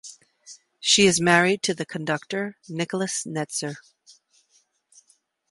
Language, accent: English, United States English